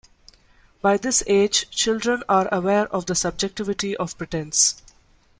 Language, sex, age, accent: English, female, 19-29, India and South Asia (India, Pakistan, Sri Lanka)